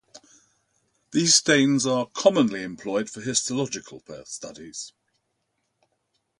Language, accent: English, England English